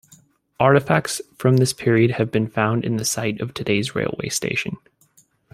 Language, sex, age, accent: English, male, 19-29, United States English